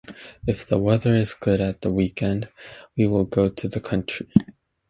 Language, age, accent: English, 19-29, United States English